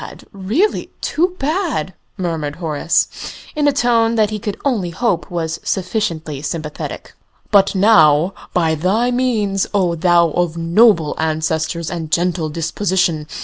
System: none